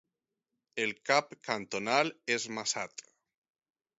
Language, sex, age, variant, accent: Catalan, male, 30-39, Valencià meridional, central; valencià